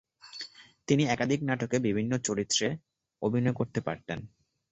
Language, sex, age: Bengali, male, 19-29